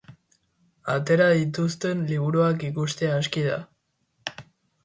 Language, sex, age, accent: Basque, female, 90+, Erdialdekoa edo Nafarra (Gipuzkoa, Nafarroa)